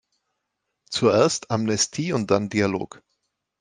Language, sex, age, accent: German, male, 40-49, Österreichisches Deutsch